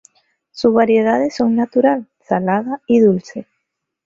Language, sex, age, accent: Spanish, female, 19-29, Andino-Pacífico: Colombia, Perú, Ecuador, oeste de Bolivia y Venezuela andina